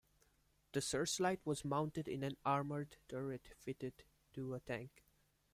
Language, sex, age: English, male, 19-29